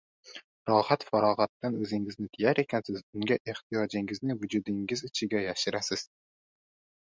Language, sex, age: Uzbek, male, 19-29